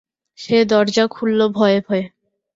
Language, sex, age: Bengali, female, 19-29